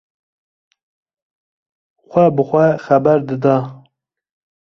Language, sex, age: Kurdish, male, 30-39